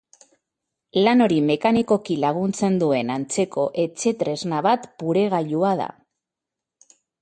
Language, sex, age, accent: Basque, female, 40-49, Mendebalekoa (Araba, Bizkaia, Gipuzkoako mendebaleko herri batzuk)